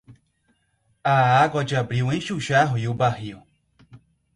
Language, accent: Portuguese, Nordestino